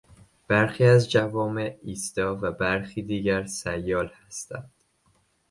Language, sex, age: Persian, male, under 19